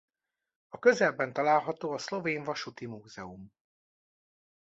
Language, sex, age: Hungarian, male, 40-49